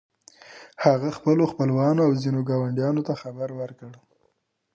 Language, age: Pashto, 19-29